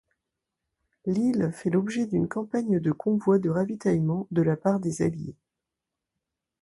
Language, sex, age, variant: French, female, 40-49, Français de métropole